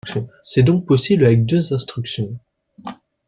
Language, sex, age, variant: French, male, 19-29, Français de métropole